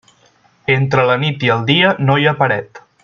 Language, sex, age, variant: Catalan, male, 19-29, Central